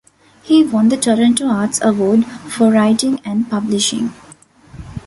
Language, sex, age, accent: English, female, 19-29, India and South Asia (India, Pakistan, Sri Lanka)